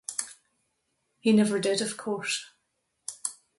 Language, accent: English, Northern Irish